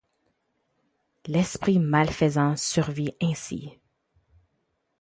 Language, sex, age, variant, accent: French, female, 19-29, Français d'Amérique du Nord, Français du Canada